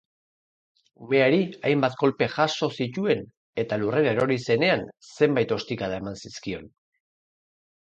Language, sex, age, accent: Basque, male, 40-49, Mendebalekoa (Araba, Bizkaia, Gipuzkoako mendebaleko herri batzuk)